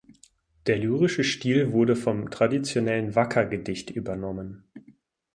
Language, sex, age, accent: German, male, 30-39, Deutschland Deutsch